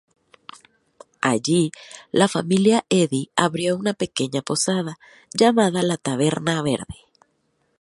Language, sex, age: Spanish, female, 30-39